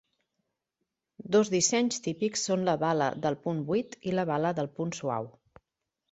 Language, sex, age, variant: Catalan, female, 40-49, Central